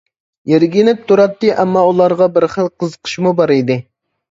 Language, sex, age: Uyghur, male, 19-29